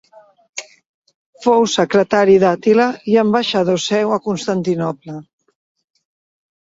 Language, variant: Catalan, Central